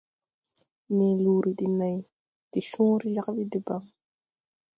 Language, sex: Tupuri, female